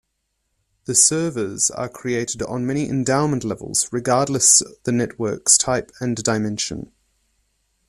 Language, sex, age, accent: English, male, 19-29, Australian English